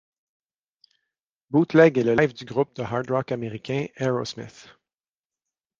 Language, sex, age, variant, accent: French, male, 50-59, Français d'Amérique du Nord, Français du Canada